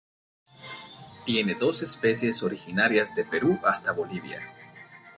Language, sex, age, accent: Spanish, male, 19-29, América central